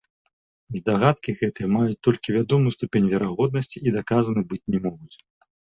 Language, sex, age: Belarusian, male, 30-39